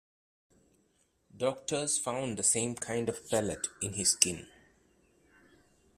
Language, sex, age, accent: English, male, 30-39, India and South Asia (India, Pakistan, Sri Lanka)